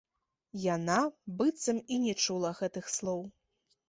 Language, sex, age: Belarusian, female, 19-29